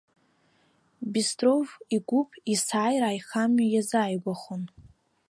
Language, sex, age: Abkhazian, female, 19-29